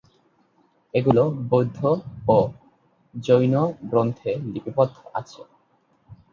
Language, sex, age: Bengali, male, 19-29